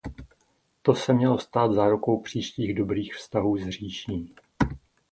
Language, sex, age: Czech, male, 50-59